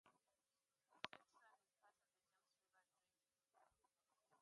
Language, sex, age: English, female, 19-29